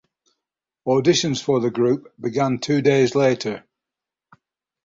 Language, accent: English, England English